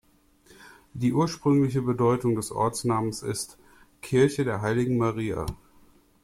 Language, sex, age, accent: German, male, 30-39, Deutschland Deutsch